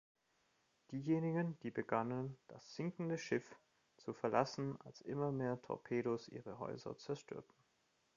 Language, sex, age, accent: German, male, 30-39, Deutschland Deutsch